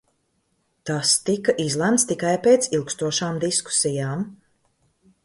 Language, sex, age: Latvian, female, 40-49